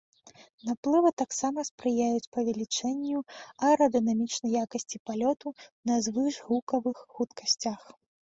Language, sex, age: Belarusian, female, under 19